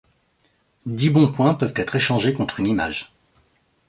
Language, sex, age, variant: French, male, 30-39, Français de métropole